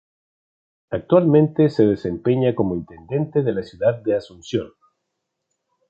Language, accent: Spanish, Chileno: Chile, Cuyo